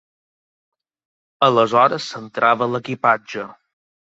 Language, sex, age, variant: Catalan, male, 30-39, Balear